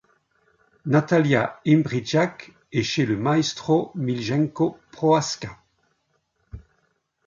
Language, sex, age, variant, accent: French, male, 60-69, Français d'Europe, Français de Belgique